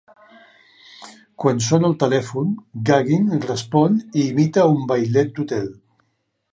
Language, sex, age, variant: Catalan, male, 70-79, Central